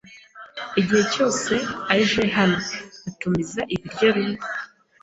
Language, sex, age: Kinyarwanda, female, 19-29